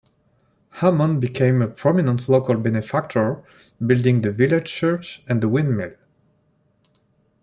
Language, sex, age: English, male, 30-39